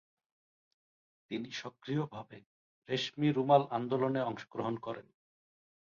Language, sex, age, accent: Bengali, male, 40-49, প্রমিত